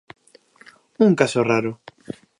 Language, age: Galician, under 19